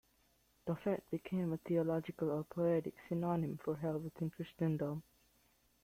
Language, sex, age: English, male, 19-29